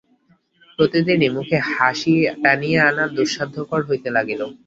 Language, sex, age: Bengali, male, under 19